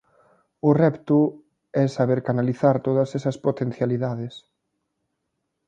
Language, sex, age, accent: Galician, male, 19-29, Atlántico (seseo e gheada)